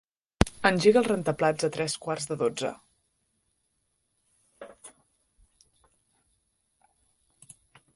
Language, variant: Catalan, Central